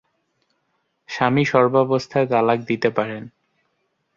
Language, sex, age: Bengali, male, 19-29